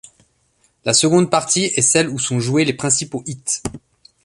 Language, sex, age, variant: French, male, 30-39, Français de métropole